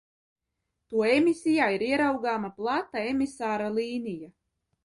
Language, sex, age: Latvian, female, 19-29